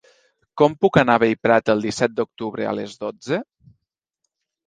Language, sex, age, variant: Catalan, male, 19-29, Nord-Occidental